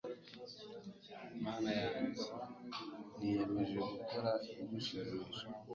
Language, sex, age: Kinyarwanda, male, 30-39